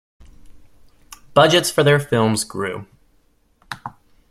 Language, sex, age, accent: English, male, 19-29, United States English